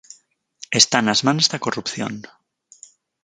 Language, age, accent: Galician, 19-29, Normativo (estándar)